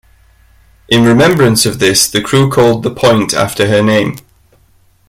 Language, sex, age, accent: English, male, 30-39, England English